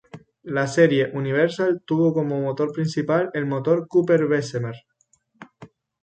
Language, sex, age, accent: Spanish, male, 19-29, España: Islas Canarias